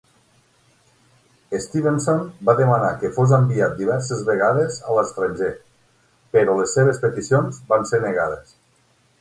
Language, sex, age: Catalan, male, 50-59